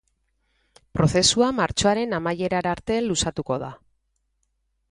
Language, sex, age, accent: Basque, female, 40-49, Mendebalekoa (Araba, Bizkaia, Gipuzkoako mendebaleko herri batzuk)